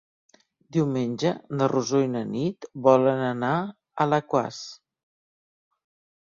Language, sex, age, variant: Catalan, female, 50-59, Central